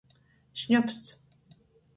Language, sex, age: Latgalian, female, 40-49